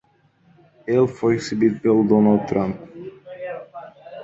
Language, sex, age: Portuguese, male, 19-29